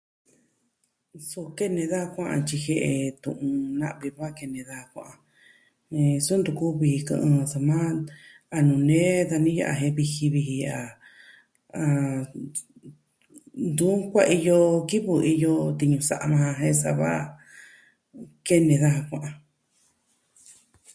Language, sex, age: Southwestern Tlaxiaco Mixtec, female, 40-49